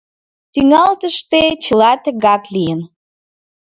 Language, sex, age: Mari, female, 19-29